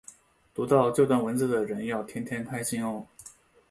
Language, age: Chinese, 19-29